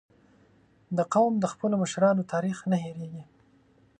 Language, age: Pashto, 19-29